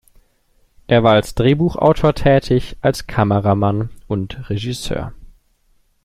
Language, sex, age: German, male, 19-29